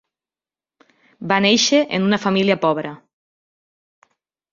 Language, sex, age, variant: Catalan, female, 30-39, Nord-Occidental